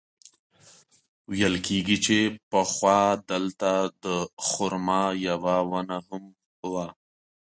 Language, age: Pashto, 30-39